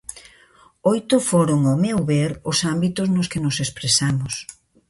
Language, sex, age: Galician, female, 60-69